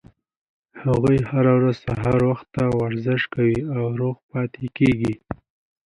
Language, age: Pashto, 19-29